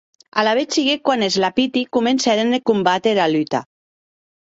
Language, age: Occitan, 50-59